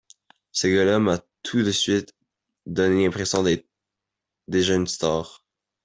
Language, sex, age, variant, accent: French, male, under 19, Français d'Amérique du Nord, Français du Canada